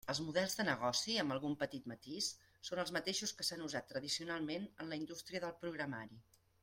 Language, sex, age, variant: Catalan, female, 50-59, Central